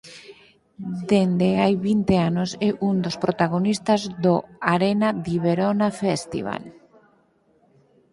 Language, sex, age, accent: Galician, female, 50-59, Normativo (estándar)